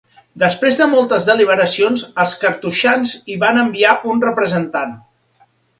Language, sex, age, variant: Catalan, male, 40-49, Central